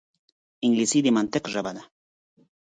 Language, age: Pashto, 30-39